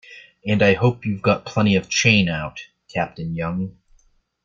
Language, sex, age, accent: English, male, 19-29, United States English